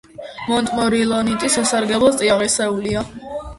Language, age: Georgian, 19-29